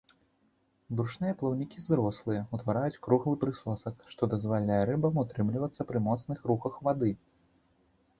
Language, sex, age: Belarusian, male, 19-29